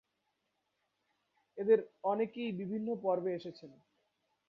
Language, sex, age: Bengali, male, 19-29